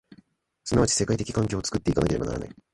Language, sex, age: Japanese, male, 19-29